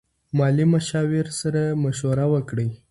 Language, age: Pashto, under 19